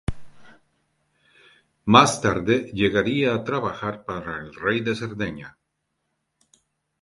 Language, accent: Spanish, Andino-Pacífico: Colombia, Perú, Ecuador, oeste de Bolivia y Venezuela andina